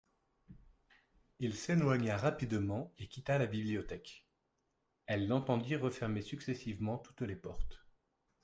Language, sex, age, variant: French, male, 30-39, Français de métropole